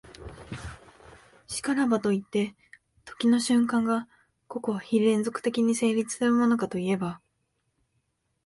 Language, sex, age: Japanese, female, 19-29